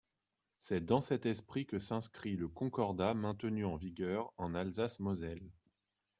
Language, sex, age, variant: French, male, 30-39, Français de métropole